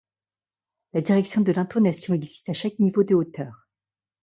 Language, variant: French, Français de métropole